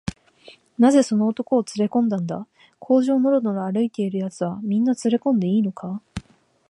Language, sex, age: Japanese, female, 19-29